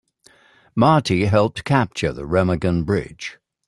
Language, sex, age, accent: English, male, 70-79, England English